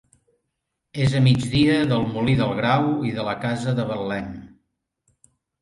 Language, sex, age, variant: Catalan, male, 60-69, Central